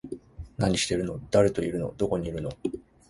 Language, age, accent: Japanese, 30-39, 関西